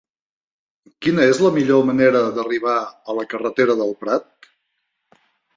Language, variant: Catalan, Nord-Occidental